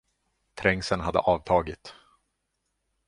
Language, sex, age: Swedish, male, 30-39